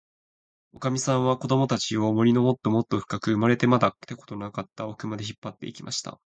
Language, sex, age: Japanese, male, 19-29